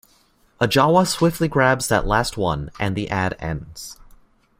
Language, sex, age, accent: English, male, 19-29, United States English